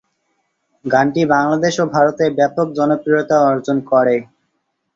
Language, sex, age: Bengali, male, 19-29